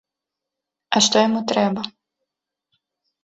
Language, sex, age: Belarusian, female, 19-29